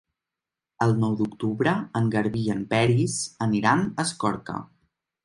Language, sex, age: Catalan, male, 19-29